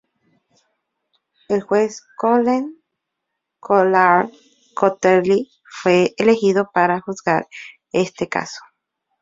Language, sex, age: Spanish, female, 40-49